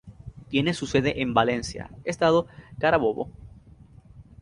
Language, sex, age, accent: Spanish, male, 19-29, América central